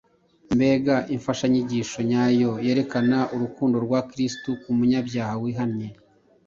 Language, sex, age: Kinyarwanda, male, 40-49